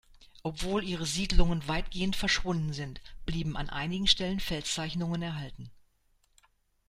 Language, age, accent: German, 60-69, Deutschland Deutsch